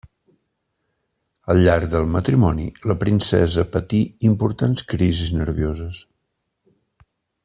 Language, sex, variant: Catalan, male, Central